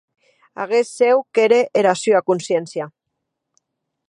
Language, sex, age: Occitan, female, 30-39